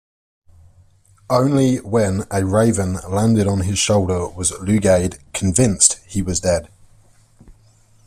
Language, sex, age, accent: English, male, 19-29, England English